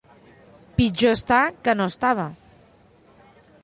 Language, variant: Catalan, Central